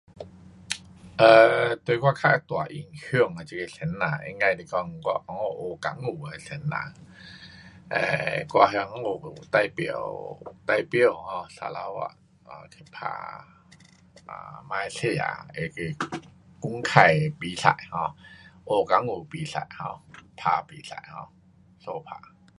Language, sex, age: Pu-Xian Chinese, male, 50-59